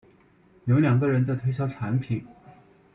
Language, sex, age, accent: Chinese, male, 30-39, 出生地：湖南省